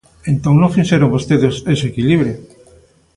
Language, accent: Galician, Normativo (estándar)